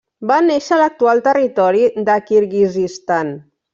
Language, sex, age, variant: Catalan, female, 40-49, Central